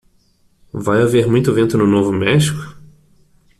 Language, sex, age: Portuguese, male, 19-29